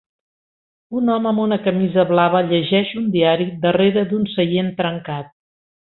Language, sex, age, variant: Catalan, female, 60-69, Central